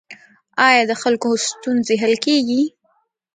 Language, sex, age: Pashto, female, under 19